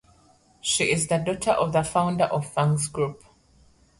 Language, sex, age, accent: English, female, 30-39, Southern African (South Africa, Zimbabwe, Namibia)